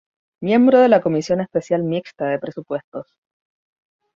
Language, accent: Spanish, Chileno: Chile, Cuyo